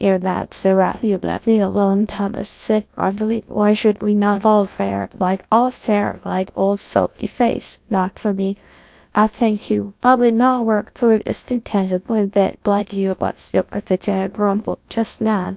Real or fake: fake